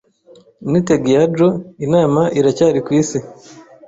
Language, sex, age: Kinyarwanda, male, 30-39